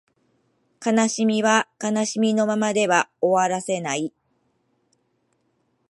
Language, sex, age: Japanese, female, 50-59